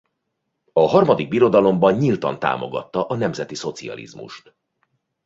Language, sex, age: Hungarian, male, 40-49